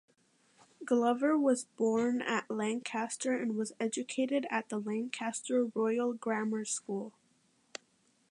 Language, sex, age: English, female, under 19